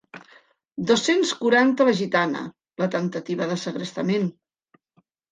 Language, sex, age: Catalan, female, 50-59